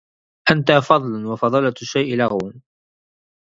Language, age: Arabic, 30-39